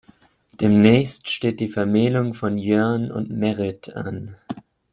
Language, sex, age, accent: German, male, 19-29, Deutschland Deutsch